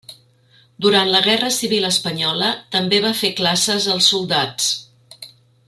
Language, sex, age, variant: Catalan, female, 50-59, Central